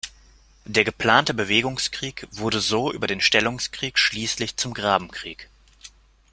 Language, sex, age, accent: German, male, 30-39, Deutschland Deutsch